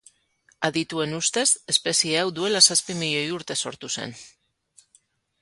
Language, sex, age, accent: Basque, female, 40-49, Mendebalekoa (Araba, Bizkaia, Gipuzkoako mendebaleko herri batzuk)